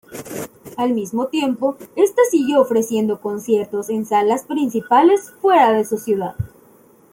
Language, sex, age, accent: Spanish, female, 19-29, México